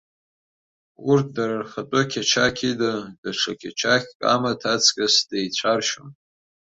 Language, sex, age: Abkhazian, male, under 19